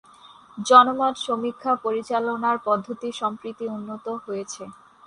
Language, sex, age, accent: Bengali, female, 19-29, Native